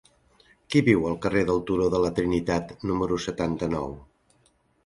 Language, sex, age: Catalan, male, 60-69